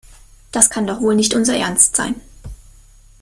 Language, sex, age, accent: German, female, 19-29, Deutschland Deutsch